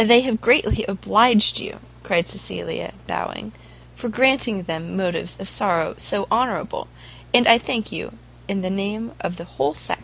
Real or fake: real